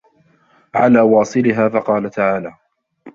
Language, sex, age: Arabic, male, 30-39